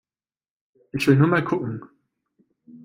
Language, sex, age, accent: German, male, 19-29, Deutschland Deutsch